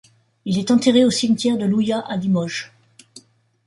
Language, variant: French, Français de métropole